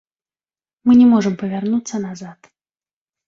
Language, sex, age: Belarusian, female, 30-39